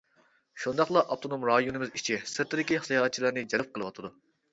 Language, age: Uyghur, 19-29